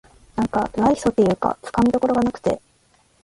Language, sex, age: Japanese, female, 19-29